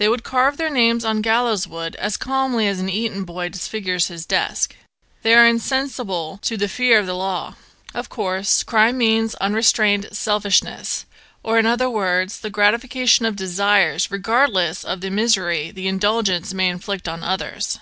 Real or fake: real